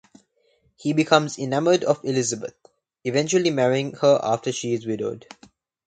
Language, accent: English, Australian English